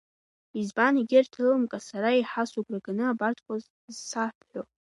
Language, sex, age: Abkhazian, female, 19-29